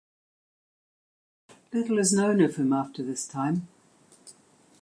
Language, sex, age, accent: English, female, 70-79, New Zealand English